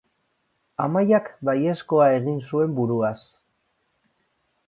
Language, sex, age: Basque, male, 40-49